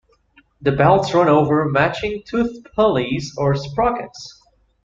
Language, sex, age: English, male, 19-29